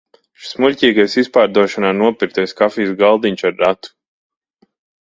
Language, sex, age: Latvian, male, 30-39